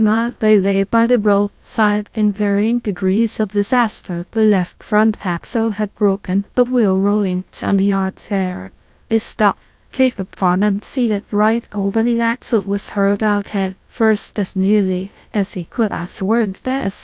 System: TTS, GlowTTS